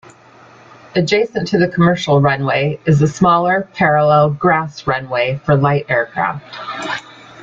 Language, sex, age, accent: English, female, 50-59, United States English